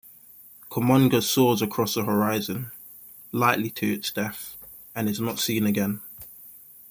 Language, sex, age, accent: English, male, 30-39, England English